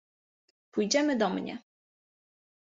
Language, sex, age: Polish, female, 30-39